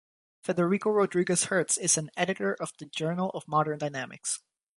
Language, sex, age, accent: English, female, under 19, United States English